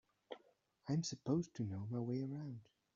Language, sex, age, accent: English, male, 30-39, England English